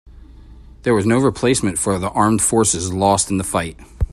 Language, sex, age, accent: English, male, 30-39, United States English